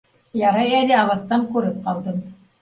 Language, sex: Bashkir, female